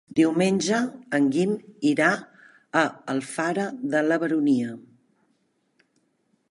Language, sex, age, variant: Catalan, female, 50-59, Central